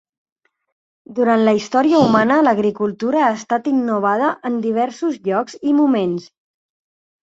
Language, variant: Catalan, Balear